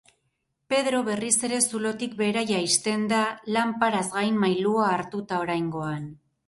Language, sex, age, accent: Basque, female, 40-49, Erdialdekoa edo Nafarra (Gipuzkoa, Nafarroa)